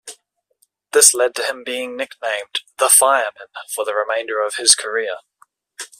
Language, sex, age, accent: English, male, 19-29, Australian English